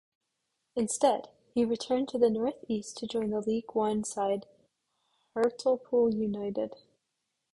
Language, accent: English, United States English